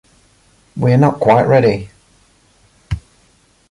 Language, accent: English, England English